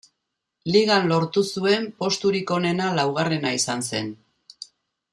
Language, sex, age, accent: Basque, female, 60-69, Mendebalekoa (Araba, Bizkaia, Gipuzkoako mendebaleko herri batzuk)